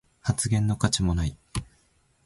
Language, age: Japanese, 19-29